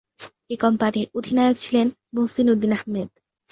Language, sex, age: Bengali, female, under 19